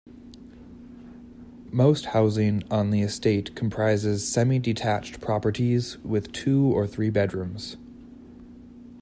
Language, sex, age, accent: English, male, 19-29, United States English